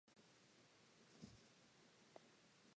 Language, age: English, 19-29